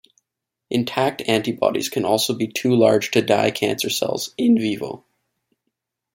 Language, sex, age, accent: English, male, 19-29, Canadian English